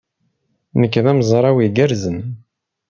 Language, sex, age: Kabyle, male, 30-39